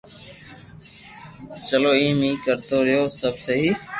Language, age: Loarki, 40-49